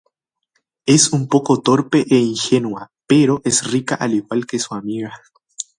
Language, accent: Spanish, España: Centro-Sur peninsular (Madrid, Toledo, Castilla-La Mancha)